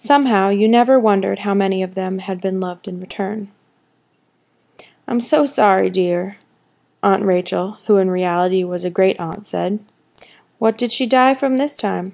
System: none